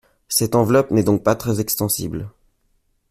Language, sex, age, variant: French, male, 19-29, Français de métropole